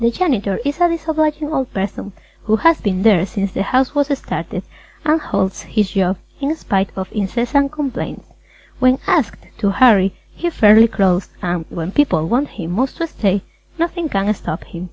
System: none